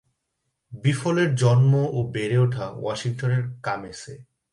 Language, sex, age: Bengali, male, 30-39